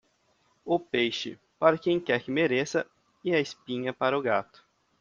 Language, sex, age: Portuguese, male, 19-29